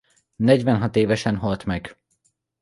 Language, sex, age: Hungarian, male, under 19